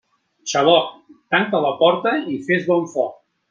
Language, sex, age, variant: Catalan, male, 60-69, Central